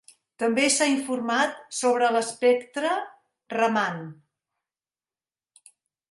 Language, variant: Catalan, Central